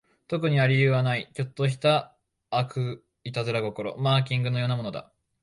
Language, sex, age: Japanese, male, 19-29